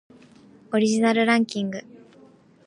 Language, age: Japanese, 19-29